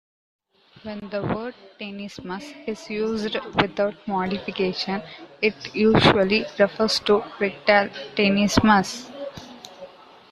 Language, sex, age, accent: English, female, 19-29, United States English